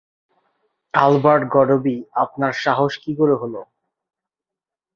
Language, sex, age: Bengali, male, 30-39